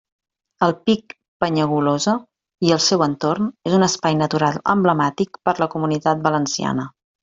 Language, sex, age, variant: Catalan, female, 30-39, Central